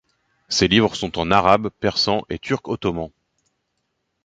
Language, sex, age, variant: French, male, 30-39, Français de métropole